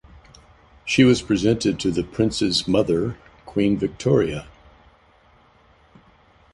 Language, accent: English, United States English